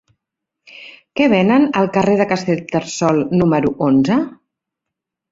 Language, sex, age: Catalan, female, 60-69